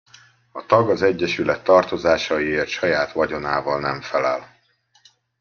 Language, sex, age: Hungarian, male, 50-59